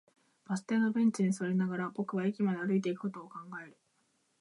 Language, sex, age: Japanese, female, under 19